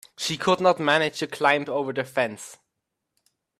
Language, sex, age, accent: English, male, under 19, United States English